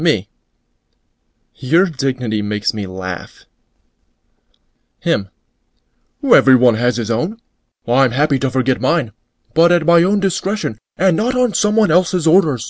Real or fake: real